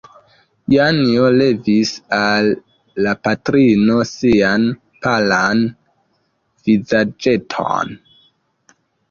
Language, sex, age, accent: Esperanto, male, 19-29, Internacia